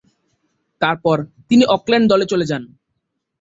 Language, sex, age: Bengali, male, 19-29